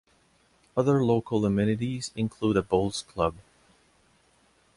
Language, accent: English, Canadian English